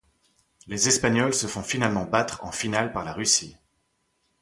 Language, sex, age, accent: French, male, 30-39, Français de Belgique